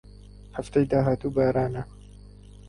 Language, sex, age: Central Kurdish, male, 19-29